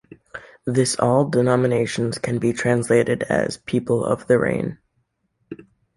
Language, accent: English, United States English